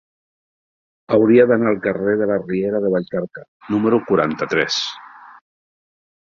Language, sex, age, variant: Catalan, male, 50-59, Central